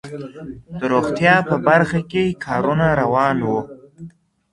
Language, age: Pashto, under 19